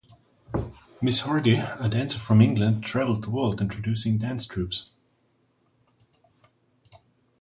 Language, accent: English, German English